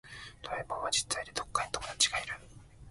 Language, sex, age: Japanese, male, 19-29